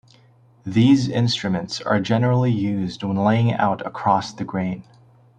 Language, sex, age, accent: English, male, 19-29, United States English